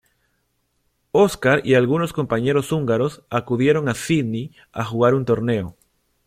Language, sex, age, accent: Spanish, male, 30-39, Andino-Pacífico: Colombia, Perú, Ecuador, oeste de Bolivia y Venezuela andina